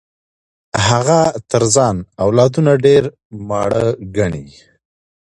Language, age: Pashto, 30-39